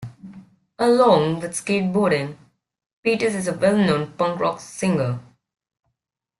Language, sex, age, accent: English, male, under 19, England English